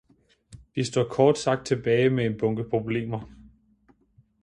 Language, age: Danish, 30-39